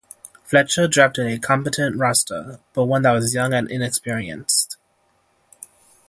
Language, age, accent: English, 19-29, United States English